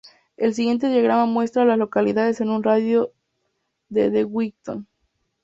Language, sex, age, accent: Spanish, female, under 19, México